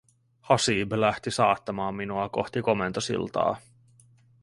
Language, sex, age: Finnish, male, 30-39